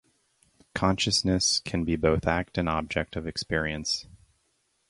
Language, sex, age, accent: English, male, 19-29, United States English